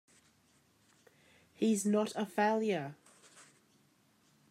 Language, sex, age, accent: English, female, 40-49, Australian English